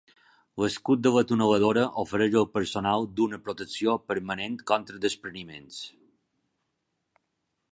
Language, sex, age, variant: Catalan, male, 40-49, Balear